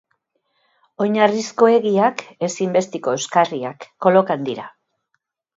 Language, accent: Basque, Mendebalekoa (Araba, Bizkaia, Gipuzkoako mendebaleko herri batzuk)